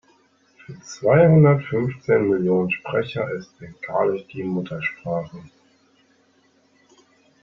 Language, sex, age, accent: German, male, 30-39, Deutschland Deutsch